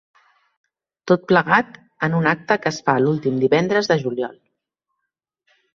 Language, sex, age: Catalan, female, 30-39